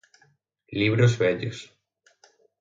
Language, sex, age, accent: Galician, male, 19-29, Central (gheada); Oriental (común en zona oriental); Normativo (estándar)